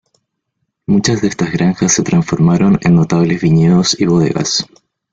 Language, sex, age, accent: Spanish, male, 19-29, Chileno: Chile, Cuyo